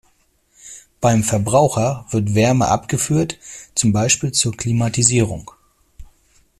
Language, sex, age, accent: German, male, 40-49, Deutschland Deutsch